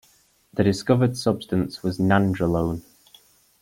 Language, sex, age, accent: English, male, 19-29, England English